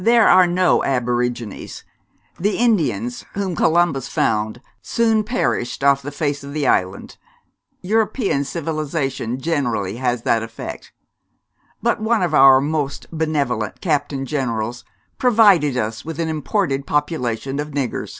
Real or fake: real